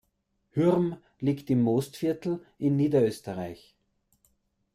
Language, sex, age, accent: German, male, 40-49, Österreichisches Deutsch